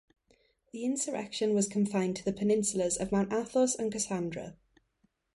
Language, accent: English, Welsh English